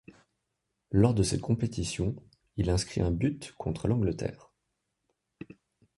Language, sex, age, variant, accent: French, male, 19-29, Français d'Europe, Français de Suisse